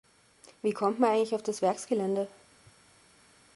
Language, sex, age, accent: German, female, 30-39, Österreichisches Deutsch